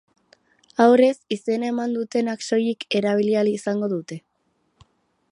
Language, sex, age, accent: Basque, female, under 19, Erdialdekoa edo Nafarra (Gipuzkoa, Nafarroa)